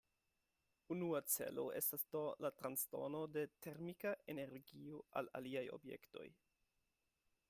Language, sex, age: Esperanto, male, 30-39